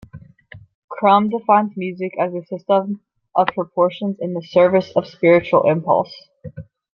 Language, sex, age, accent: English, female, 19-29, United States English